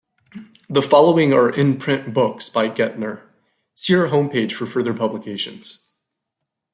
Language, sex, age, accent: English, male, 19-29, United States English